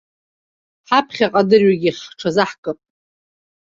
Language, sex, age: Abkhazian, female, 30-39